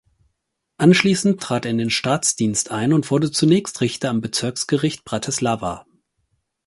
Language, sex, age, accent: German, male, 30-39, Deutschland Deutsch